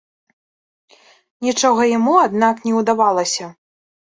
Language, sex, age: Belarusian, female, 19-29